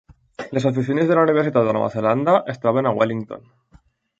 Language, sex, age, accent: Catalan, male, 19-29, valencià